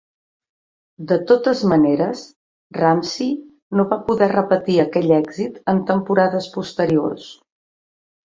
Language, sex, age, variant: Catalan, female, 40-49, Central